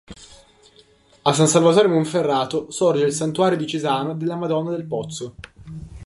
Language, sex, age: Italian, male, under 19